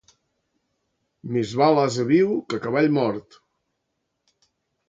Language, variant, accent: Catalan, Central, central